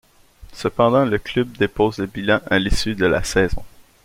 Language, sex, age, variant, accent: French, male, 30-39, Français d'Amérique du Nord, Français du Canada